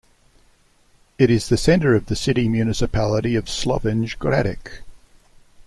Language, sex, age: English, male, 60-69